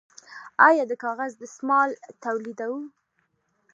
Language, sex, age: Pashto, female, 19-29